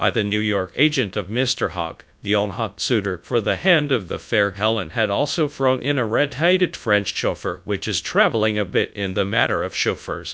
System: TTS, GradTTS